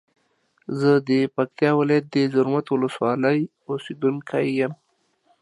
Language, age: Pashto, 30-39